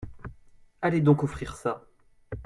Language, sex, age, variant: French, male, 19-29, Français de métropole